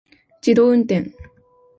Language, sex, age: Japanese, female, 19-29